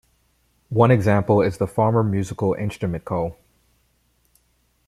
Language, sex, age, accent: English, male, 30-39, United States English